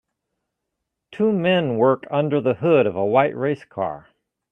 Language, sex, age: English, male, 50-59